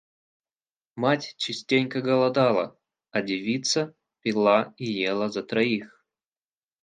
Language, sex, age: Russian, male, 19-29